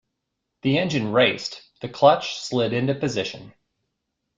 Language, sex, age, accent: English, male, 30-39, United States English